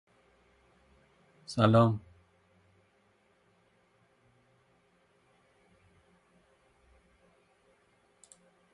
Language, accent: Persian, فارسی